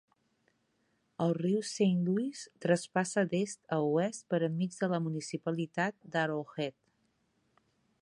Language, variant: Catalan, Central